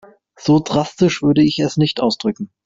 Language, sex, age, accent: German, male, 30-39, Deutschland Deutsch